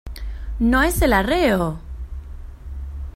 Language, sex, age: Spanish, female, 30-39